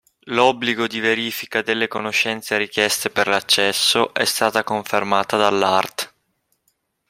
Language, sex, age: Italian, male, 19-29